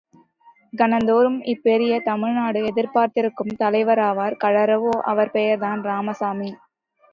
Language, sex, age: Tamil, female, 19-29